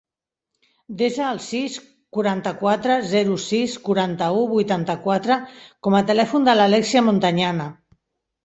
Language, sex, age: Catalan, female, 60-69